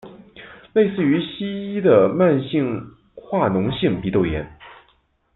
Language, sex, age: Chinese, male, 19-29